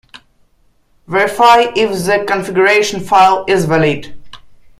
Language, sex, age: English, male, under 19